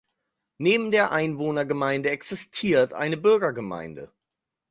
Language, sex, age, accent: German, male, 30-39, Deutschland Deutsch